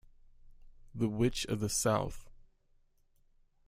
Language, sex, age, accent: English, male, 19-29, United States English